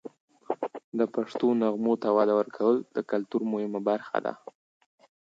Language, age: Pashto, 19-29